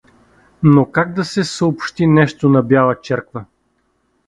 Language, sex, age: Bulgarian, male, 40-49